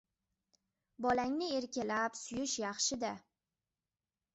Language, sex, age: Uzbek, female, under 19